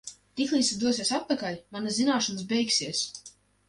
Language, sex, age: Latvian, male, under 19